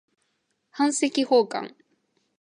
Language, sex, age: Japanese, female, 19-29